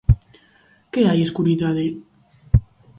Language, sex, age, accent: Galician, female, under 19, Normativo (estándar)